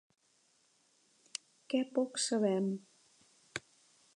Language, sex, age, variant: Catalan, female, 40-49, Central